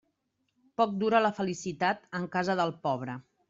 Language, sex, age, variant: Catalan, female, 40-49, Central